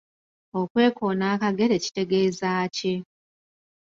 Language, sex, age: Ganda, female, 30-39